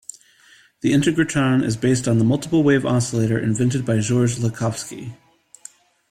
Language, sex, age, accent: English, male, 30-39, United States English